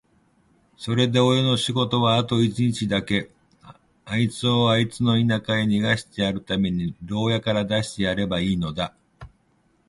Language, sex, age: Japanese, male, 50-59